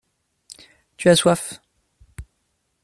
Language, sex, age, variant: French, male, 19-29, Français de métropole